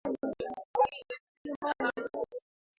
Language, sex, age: Swahili, female, 19-29